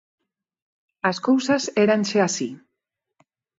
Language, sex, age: Galician, female, 40-49